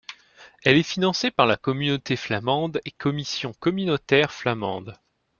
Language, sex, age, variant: French, male, 19-29, Français de métropole